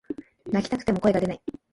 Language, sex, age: Japanese, male, 19-29